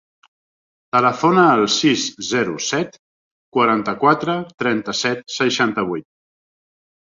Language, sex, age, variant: Catalan, male, 40-49, Central